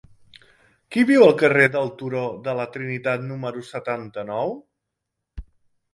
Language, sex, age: Catalan, male, 30-39